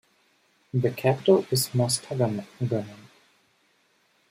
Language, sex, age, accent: English, male, 30-39, United States English